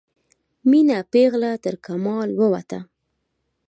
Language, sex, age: Pashto, female, 19-29